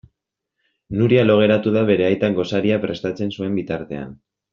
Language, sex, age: Basque, male, 19-29